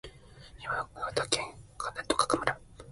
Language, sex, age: Japanese, male, 19-29